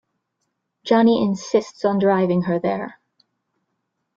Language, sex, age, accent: English, female, 30-39, United States English